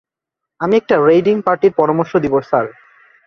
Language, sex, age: Bengali, male, 19-29